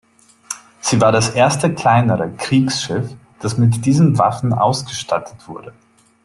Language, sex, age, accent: German, male, 30-39, Österreichisches Deutsch